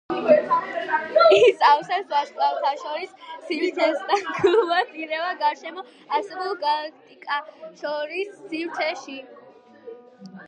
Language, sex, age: Georgian, female, under 19